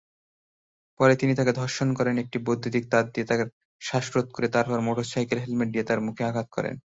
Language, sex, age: Bengali, male, 19-29